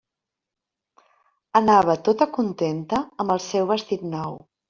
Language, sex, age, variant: Catalan, female, 50-59, Central